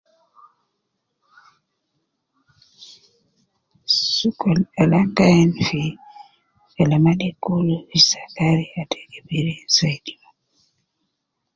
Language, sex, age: Nubi, female, 60-69